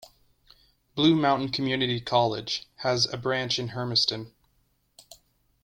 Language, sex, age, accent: English, male, 19-29, United States English